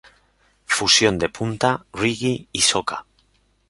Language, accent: Spanish, España: Centro-Sur peninsular (Madrid, Toledo, Castilla-La Mancha)